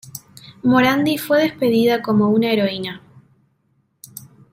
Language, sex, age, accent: Spanish, female, 19-29, Rioplatense: Argentina, Uruguay, este de Bolivia, Paraguay